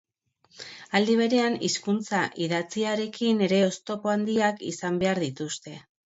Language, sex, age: Basque, female, 40-49